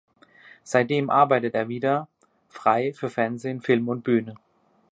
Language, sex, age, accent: German, male, 30-39, Deutschland Deutsch